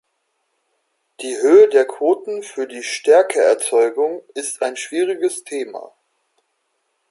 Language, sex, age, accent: German, male, 19-29, Deutschland Deutsch